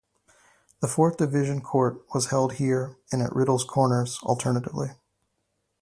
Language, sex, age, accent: English, male, 30-39, United States English